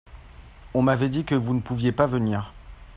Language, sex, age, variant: French, male, 30-39, Français de métropole